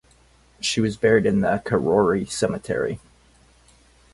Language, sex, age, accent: English, male, 30-39, United States English